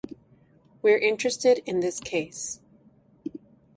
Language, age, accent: English, 40-49, United States English